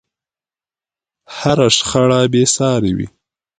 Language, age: Pashto, 19-29